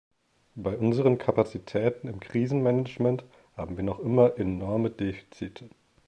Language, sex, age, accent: German, male, 30-39, Deutschland Deutsch